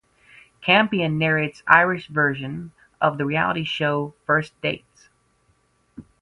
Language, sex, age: English, female, 19-29